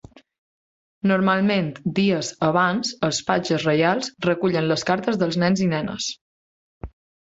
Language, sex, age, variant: Catalan, female, 19-29, Balear